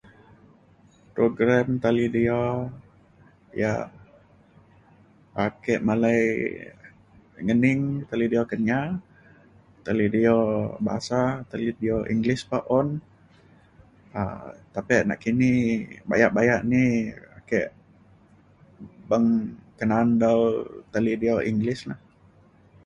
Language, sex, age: Mainstream Kenyah, male, 30-39